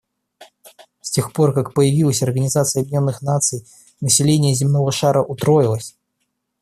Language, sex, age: Russian, male, under 19